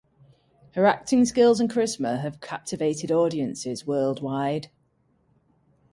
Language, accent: English, England English